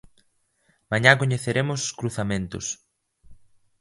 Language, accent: Galician, Normativo (estándar)